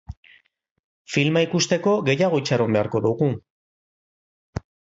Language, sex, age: Basque, male, 40-49